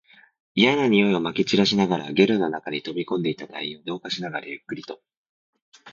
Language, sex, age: Japanese, male, 19-29